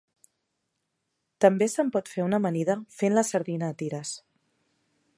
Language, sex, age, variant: Catalan, female, 19-29, Central